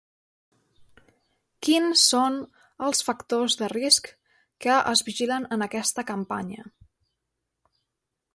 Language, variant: Catalan, Nord-Occidental